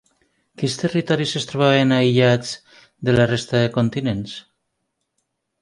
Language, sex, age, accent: Catalan, female, 40-49, valencià